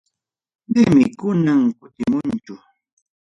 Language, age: Ayacucho Quechua, 60-69